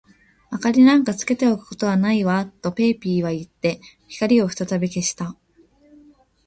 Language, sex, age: Japanese, female, 19-29